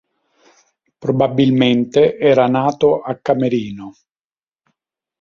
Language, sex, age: Italian, male, 60-69